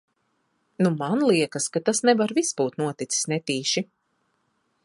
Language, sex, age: Latvian, female, 30-39